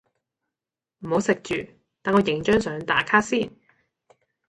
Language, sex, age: Cantonese, female, 19-29